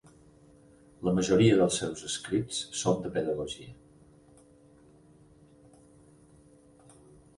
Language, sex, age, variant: Catalan, male, 60-69, Balear